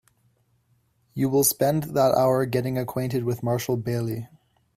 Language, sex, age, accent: English, male, 19-29, Canadian English